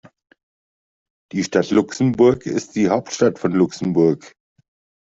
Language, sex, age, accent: German, male, 50-59, Deutschland Deutsch